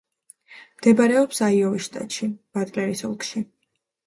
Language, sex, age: Georgian, female, 19-29